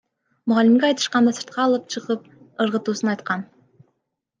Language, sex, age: Kyrgyz, female, 19-29